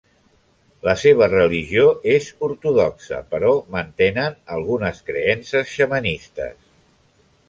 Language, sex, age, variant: Catalan, male, 60-69, Central